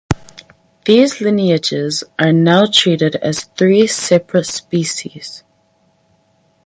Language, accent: English, New Zealand English